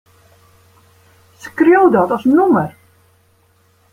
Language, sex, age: Western Frisian, female, 40-49